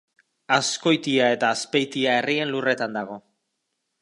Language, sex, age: Basque, male, 30-39